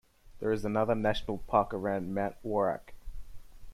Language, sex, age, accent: English, male, 19-29, Australian English